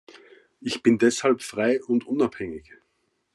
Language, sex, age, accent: German, male, 30-39, Österreichisches Deutsch